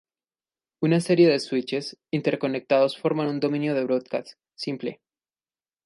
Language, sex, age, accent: Spanish, male, 19-29, Andino-Pacífico: Colombia, Perú, Ecuador, oeste de Bolivia y Venezuela andina